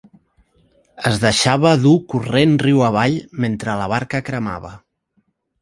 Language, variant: Catalan, Central